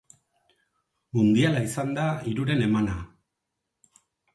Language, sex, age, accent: Basque, male, 50-59, Erdialdekoa edo Nafarra (Gipuzkoa, Nafarroa)